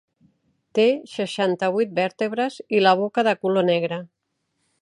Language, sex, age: Catalan, female, 50-59